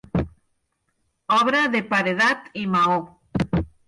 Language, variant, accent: Catalan, Nord-Occidental, nord-occidental